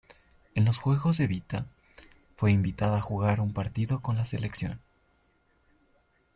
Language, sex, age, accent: Spanish, male, 19-29, Andino-Pacífico: Colombia, Perú, Ecuador, oeste de Bolivia y Venezuela andina